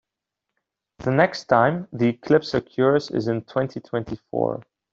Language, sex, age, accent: English, male, 19-29, England English